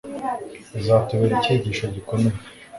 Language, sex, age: Kinyarwanda, male, 19-29